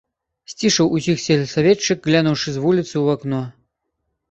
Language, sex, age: Belarusian, male, 19-29